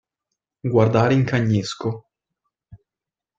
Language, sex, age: Italian, male, 19-29